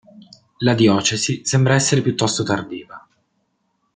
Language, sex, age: Italian, male, 19-29